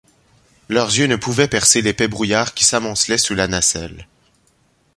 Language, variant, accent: French, Français d'Amérique du Nord, Français du Canada